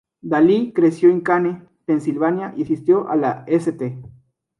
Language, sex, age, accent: Spanish, male, 19-29, México